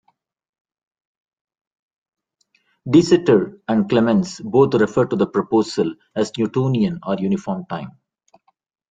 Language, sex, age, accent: English, male, 40-49, India and South Asia (India, Pakistan, Sri Lanka)